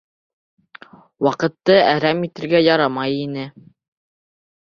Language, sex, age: Bashkir, male, under 19